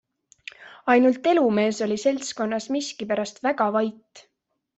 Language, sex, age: Estonian, female, 19-29